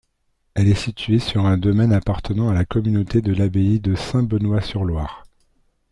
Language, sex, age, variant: French, male, 40-49, Français de métropole